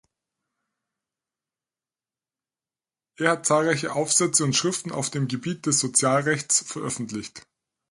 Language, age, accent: German, 40-49, Deutschland Deutsch